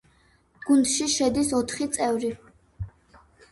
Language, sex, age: Georgian, female, 50-59